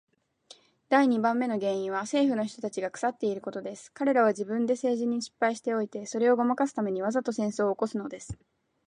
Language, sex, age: Japanese, female, 19-29